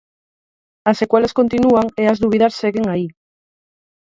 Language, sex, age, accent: Galician, female, 30-39, Central (gheada)